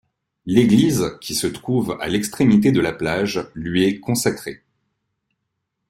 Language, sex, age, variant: French, male, 30-39, Français de métropole